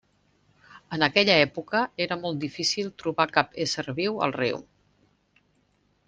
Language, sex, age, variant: Catalan, male, 60-69, Central